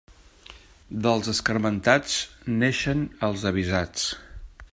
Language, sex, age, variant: Catalan, male, 50-59, Central